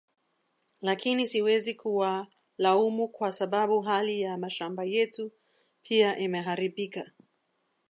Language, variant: Swahili, Kiswahili Sanifu (EA)